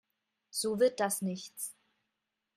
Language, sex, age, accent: German, female, 19-29, Deutschland Deutsch